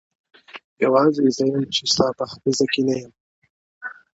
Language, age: Pashto, 19-29